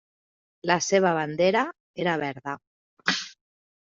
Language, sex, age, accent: Catalan, female, 30-39, valencià